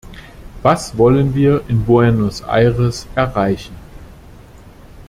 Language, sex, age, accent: German, male, 40-49, Deutschland Deutsch